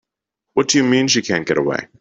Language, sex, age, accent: English, male, under 19, United States English